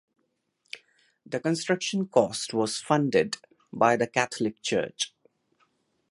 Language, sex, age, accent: English, male, 30-39, India and South Asia (India, Pakistan, Sri Lanka)